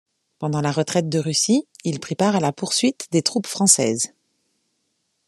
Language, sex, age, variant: French, female, 40-49, Français de métropole